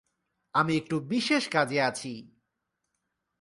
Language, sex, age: Bengali, male, 19-29